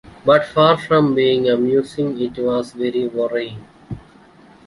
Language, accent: English, India and South Asia (India, Pakistan, Sri Lanka)